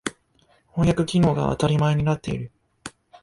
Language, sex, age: Japanese, male, 19-29